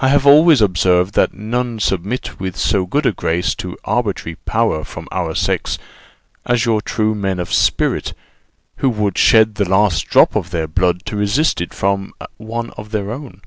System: none